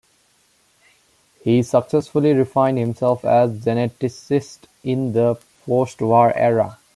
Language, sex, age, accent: English, male, under 19, India and South Asia (India, Pakistan, Sri Lanka)